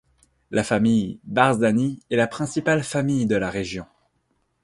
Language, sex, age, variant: French, male, under 19, Français de métropole